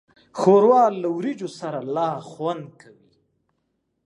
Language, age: Pashto, 30-39